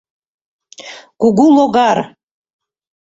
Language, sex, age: Mari, female, 70-79